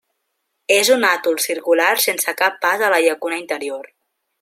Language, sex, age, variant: Catalan, female, 19-29, Central